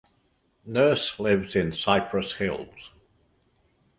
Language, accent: English, England English